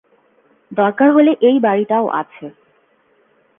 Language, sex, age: Bengali, female, 19-29